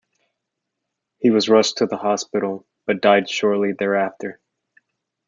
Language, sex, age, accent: English, male, 19-29, United States English